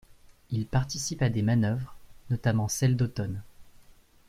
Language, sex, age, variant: French, male, 19-29, Français de métropole